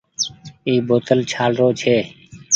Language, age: Goaria, 30-39